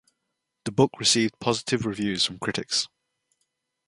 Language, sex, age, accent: English, male, 19-29, England English